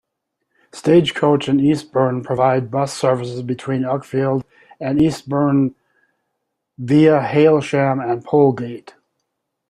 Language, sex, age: English, male, 50-59